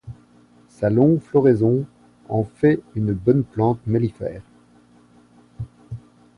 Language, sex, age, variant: French, male, 50-59, Français de métropole